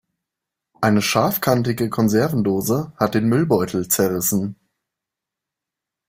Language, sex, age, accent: German, male, 19-29, Deutschland Deutsch